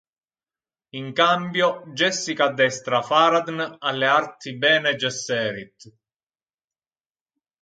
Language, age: Italian, 19-29